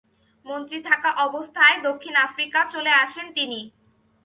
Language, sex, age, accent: Bengali, female, 19-29, Bangla